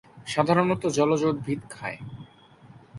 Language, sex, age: Bengali, male, under 19